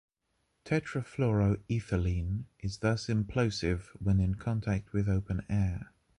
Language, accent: English, England English